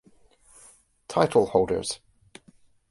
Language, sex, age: English, male, 50-59